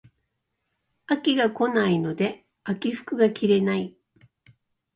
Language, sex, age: Japanese, female, 60-69